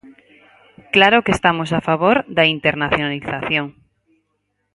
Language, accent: Galician, Normativo (estándar)